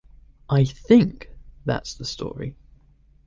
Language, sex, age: English, male, 19-29